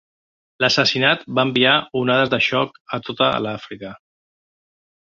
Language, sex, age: Catalan, male, 50-59